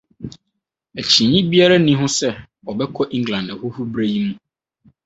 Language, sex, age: Akan, male, 30-39